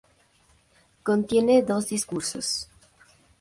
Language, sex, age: Spanish, female, under 19